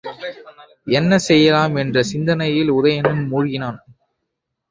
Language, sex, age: Tamil, male, 19-29